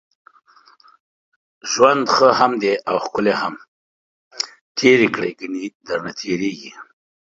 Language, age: Pashto, 50-59